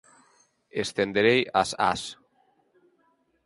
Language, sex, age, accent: Galician, male, 19-29, Normativo (estándar)